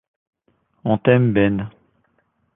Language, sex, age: French, male, 30-39